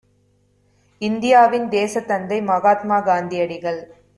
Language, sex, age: Tamil, female, 19-29